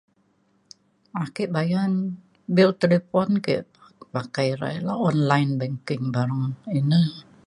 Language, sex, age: Mainstream Kenyah, female, 70-79